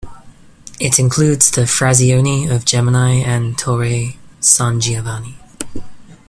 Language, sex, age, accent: English, male, 19-29, England English